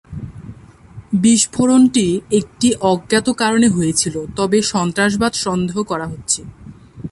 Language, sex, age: Bengali, female, 19-29